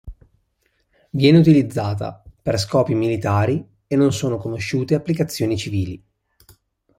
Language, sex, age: Italian, male, 19-29